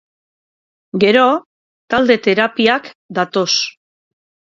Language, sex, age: Basque, female, 40-49